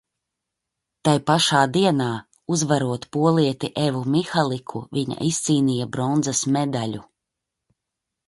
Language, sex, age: Latvian, female, 40-49